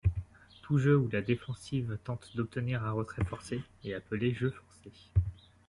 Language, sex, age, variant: French, male, 19-29, Français de métropole